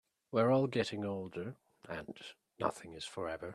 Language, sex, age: English, male, 19-29